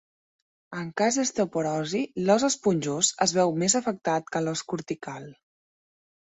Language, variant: Catalan, Central